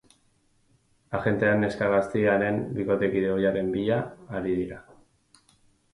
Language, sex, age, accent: Basque, male, 40-49, Mendebalekoa (Araba, Bizkaia, Gipuzkoako mendebaleko herri batzuk)